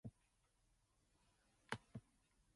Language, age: English, 19-29